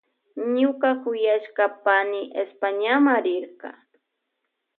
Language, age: Loja Highland Quichua, 19-29